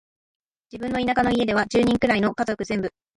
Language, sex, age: Japanese, female, 19-29